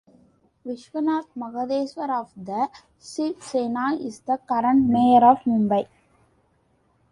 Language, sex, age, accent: English, female, under 19, India and South Asia (India, Pakistan, Sri Lanka)